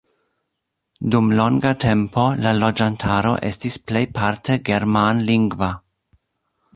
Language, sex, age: Esperanto, male, 40-49